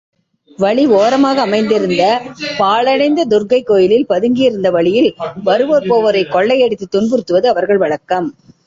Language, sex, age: Tamil, female, 50-59